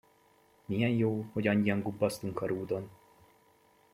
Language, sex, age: Hungarian, male, 19-29